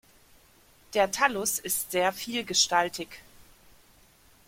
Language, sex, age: German, female, 40-49